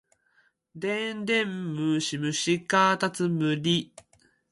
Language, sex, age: Japanese, male, 19-29